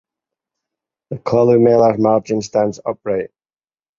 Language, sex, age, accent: English, male, 40-49, Scottish English